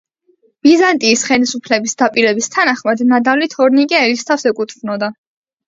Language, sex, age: Georgian, female, under 19